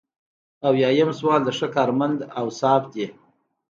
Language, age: Pashto, 30-39